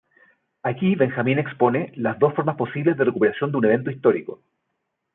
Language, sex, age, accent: Spanish, male, 40-49, Chileno: Chile, Cuyo